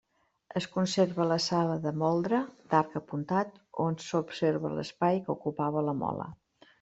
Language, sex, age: Catalan, female, 60-69